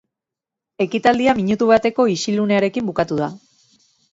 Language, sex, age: Basque, female, 30-39